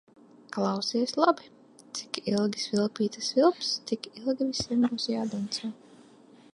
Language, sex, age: Latvian, female, 19-29